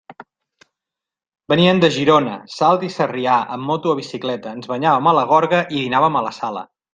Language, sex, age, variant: Catalan, male, 40-49, Central